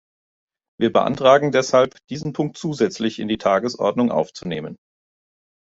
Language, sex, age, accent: German, male, 40-49, Deutschland Deutsch